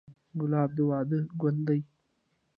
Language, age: Pashto, 19-29